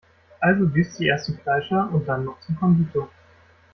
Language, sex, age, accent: German, male, 19-29, Deutschland Deutsch